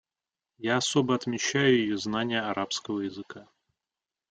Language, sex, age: Russian, male, 30-39